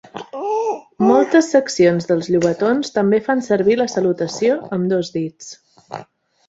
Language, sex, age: Catalan, female, 30-39